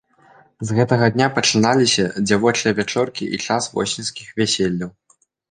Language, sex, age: Belarusian, male, 19-29